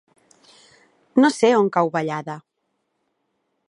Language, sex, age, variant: Catalan, female, 30-39, Central